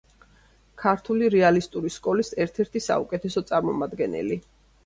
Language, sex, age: Georgian, female, 50-59